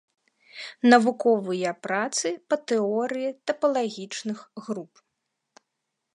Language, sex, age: Belarusian, female, 30-39